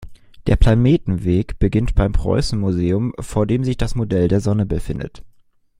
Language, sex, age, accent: German, male, 19-29, Deutschland Deutsch